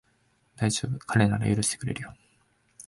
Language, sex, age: Japanese, male, 19-29